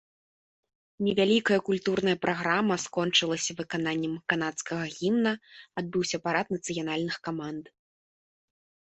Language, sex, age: Belarusian, female, 19-29